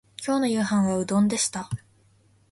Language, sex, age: Japanese, female, 19-29